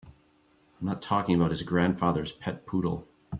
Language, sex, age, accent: English, male, 40-49, United States English